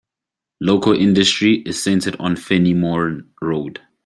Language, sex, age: English, male, 19-29